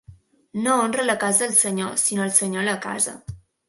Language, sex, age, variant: Catalan, female, under 19, Balear